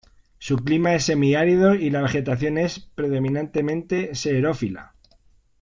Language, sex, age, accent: Spanish, male, 40-49, España: Norte peninsular (Asturias, Castilla y León, Cantabria, País Vasco, Navarra, Aragón, La Rioja, Guadalajara, Cuenca)